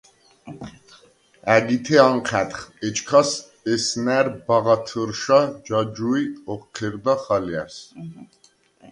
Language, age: Svan, 40-49